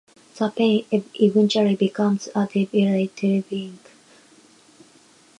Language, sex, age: English, female, 19-29